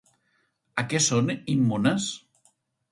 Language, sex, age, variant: Catalan, male, 40-49, Central